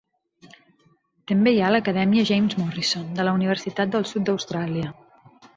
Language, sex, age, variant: Catalan, female, 40-49, Central